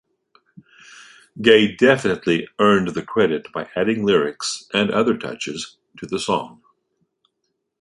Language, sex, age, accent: English, male, 60-69, United States English